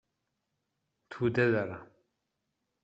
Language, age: Persian, 30-39